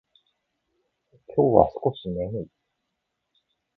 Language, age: Japanese, 50-59